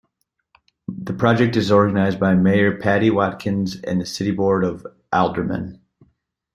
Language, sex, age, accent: English, male, 30-39, United States English